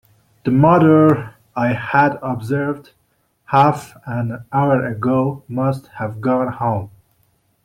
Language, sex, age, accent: English, male, 19-29, United States English